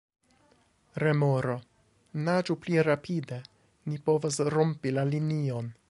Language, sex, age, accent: Esperanto, male, 19-29, Internacia